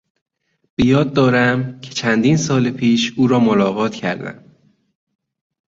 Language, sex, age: Persian, male, 30-39